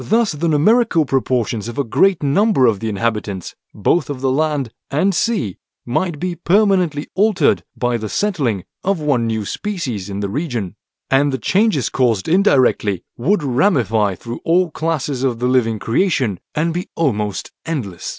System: none